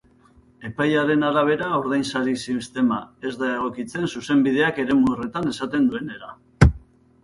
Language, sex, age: Basque, male, 50-59